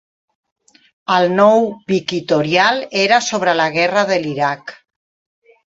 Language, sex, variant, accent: Catalan, female, Central, Barceloní